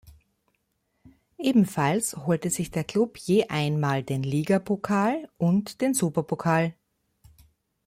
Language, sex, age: German, female, 50-59